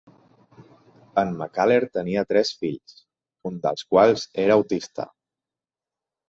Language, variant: Catalan, Central